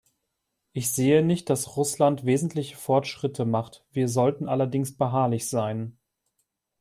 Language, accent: German, Deutschland Deutsch